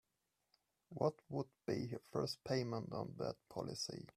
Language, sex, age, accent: English, male, 19-29, England English